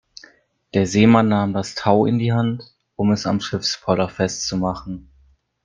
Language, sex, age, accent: German, male, 30-39, Deutschland Deutsch